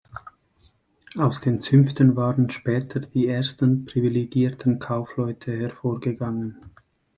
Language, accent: German, Schweizerdeutsch